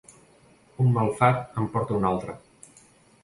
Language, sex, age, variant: Catalan, male, 40-49, Nord-Occidental